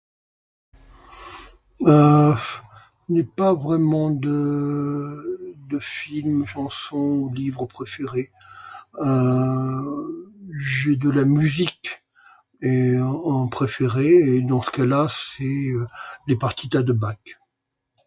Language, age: French, 70-79